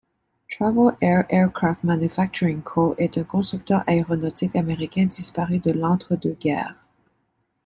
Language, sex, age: French, female, 30-39